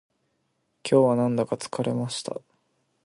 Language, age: Japanese, 19-29